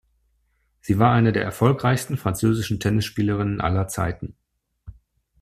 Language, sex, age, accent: German, male, 40-49, Deutschland Deutsch